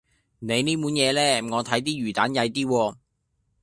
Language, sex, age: Cantonese, male, 19-29